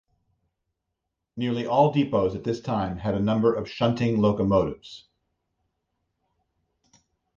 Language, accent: English, United States English